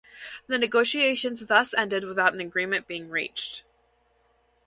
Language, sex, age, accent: English, female, 19-29, United States English